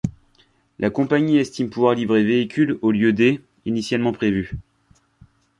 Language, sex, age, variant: French, male, 30-39, Français de métropole